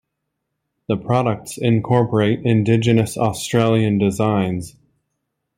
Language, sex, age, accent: English, male, 30-39, United States English